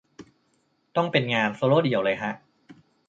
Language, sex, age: Thai, male, 30-39